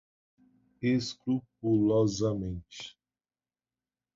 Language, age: Portuguese, 50-59